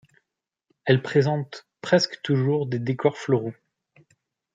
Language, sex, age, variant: French, male, 19-29, Français de métropole